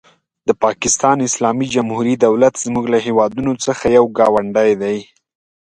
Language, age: Pashto, 19-29